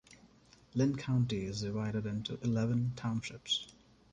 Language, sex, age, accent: English, male, 19-29, India and South Asia (India, Pakistan, Sri Lanka)